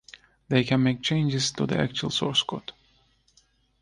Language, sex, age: English, male, 30-39